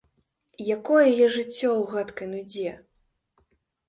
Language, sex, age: Belarusian, female, 19-29